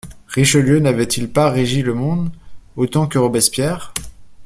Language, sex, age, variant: French, male, 19-29, Français de métropole